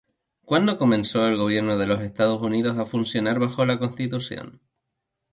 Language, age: Spanish, 19-29